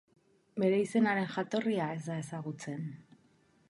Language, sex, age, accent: Basque, female, 40-49, Erdialdekoa edo Nafarra (Gipuzkoa, Nafarroa)